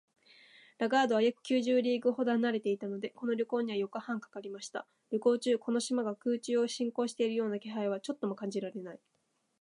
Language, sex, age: Japanese, female, 19-29